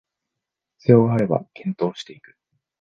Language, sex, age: Japanese, male, 19-29